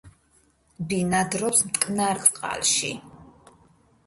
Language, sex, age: Georgian, female, 40-49